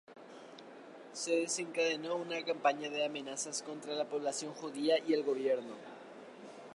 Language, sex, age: Spanish, male, under 19